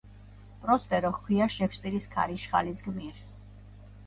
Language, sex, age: Georgian, female, 40-49